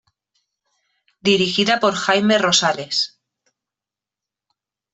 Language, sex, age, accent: Spanish, female, 50-59, España: Centro-Sur peninsular (Madrid, Toledo, Castilla-La Mancha)